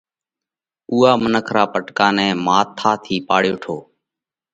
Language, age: Parkari Koli, 30-39